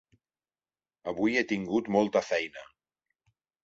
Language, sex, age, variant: Catalan, male, 40-49, Central